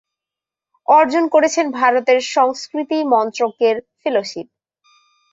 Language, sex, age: Bengali, female, 19-29